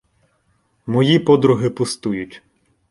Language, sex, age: Ukrainian, male, 19-29